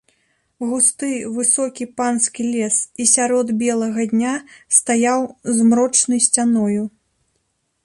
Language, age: Belarusian, 19-29